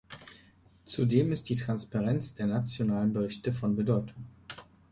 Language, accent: German, Deutschland Deutsch